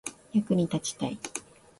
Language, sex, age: Japanese, female, 40-49